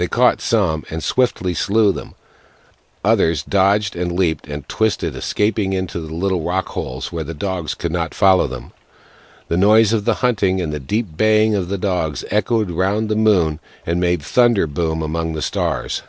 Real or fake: real